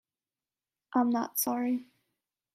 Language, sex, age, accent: English, female, under 19, United States English